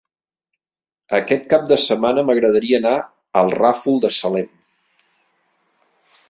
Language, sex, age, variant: Catalan, male, 40-49, Central